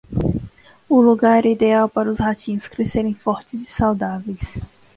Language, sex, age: Portuguese, female, 30-39